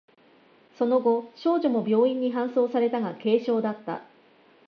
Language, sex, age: Japanese, female, 30-39